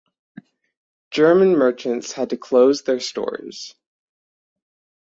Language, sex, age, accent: English, male, under 19, United States English